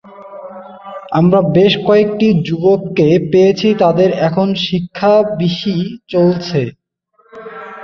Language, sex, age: Bengali, male, 19-29